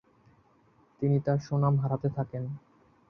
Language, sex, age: Bengali, male, 19-29